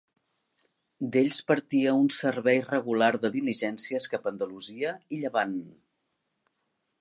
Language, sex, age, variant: Catalan, female, 50-59, Central